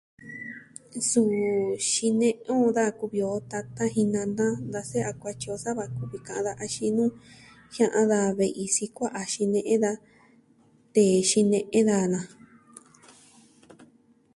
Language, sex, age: Southwestern Tlaxiaco Mixtec, female, 19-29